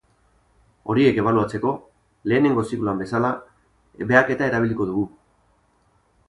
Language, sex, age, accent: Basque, male, 40-49, Erdialdekoa edo Nafarra (Gipuzkoa, Nafarroa)